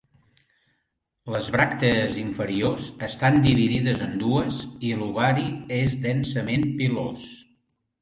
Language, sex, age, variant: Catalan, male, 60-69, Central